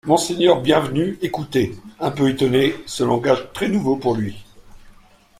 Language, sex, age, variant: French, male, 40-49, Français de métropole